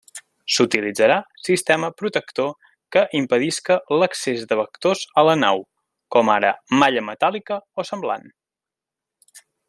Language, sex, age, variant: Catalan, male, 30-39, Nord-Occidental